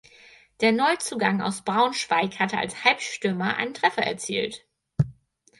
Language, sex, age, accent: German, female, 19-29, Deutschland Deutsch